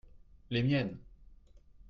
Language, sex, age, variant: French, male, 30-39, Français de métropole